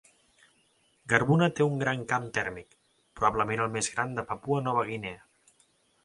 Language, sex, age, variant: Catalan, male, 19-29, Central